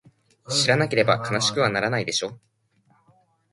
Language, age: Japanese, 19-29